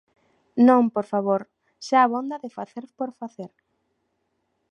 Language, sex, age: Galician, female, 19-29